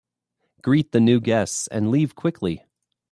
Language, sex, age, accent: English, male, 30-39, United States English